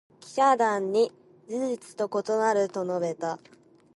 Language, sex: Japanese, female